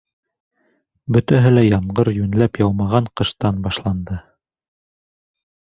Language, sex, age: Bashkir, male, 19-29